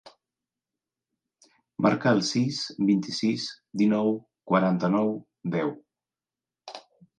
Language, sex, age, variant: Catalan, male, 40-49, Central